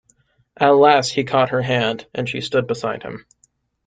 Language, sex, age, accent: English, male, 19-29, United States English